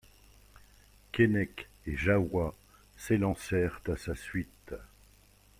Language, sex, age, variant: French, male, 50-59, Français de métropole